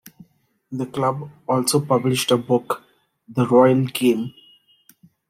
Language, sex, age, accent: English, male, 19-29, India and South Asia (India, Pakistan, Sri Lanka)